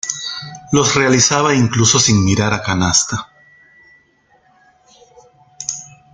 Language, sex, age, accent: Spanish, male, 40-49, Andino-Pacífico: Colombia, Perú, Ecuador, oeste de Bolivia y Venezuela andina